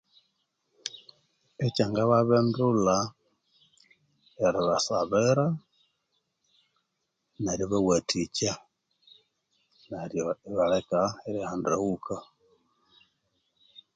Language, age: Konzo, 40-49